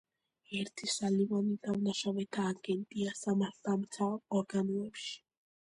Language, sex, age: Georgian, female, under 19